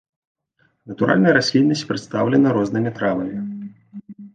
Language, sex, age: Belarusian, male, 30-39